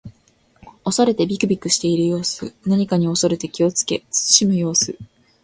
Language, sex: Japanese, female